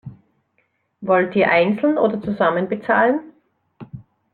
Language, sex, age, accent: German, female, 50-59, Österreichisches Deutsch